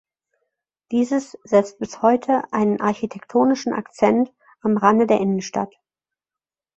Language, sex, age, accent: German, female, 40-49, Deutschland Deutsch